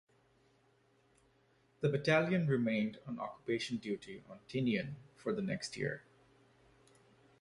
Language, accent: English, India and South Asia (India, Pakistan, Sri Lanka)